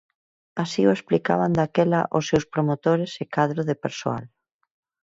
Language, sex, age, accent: Galician, female, 40-49, Normativo (estándar)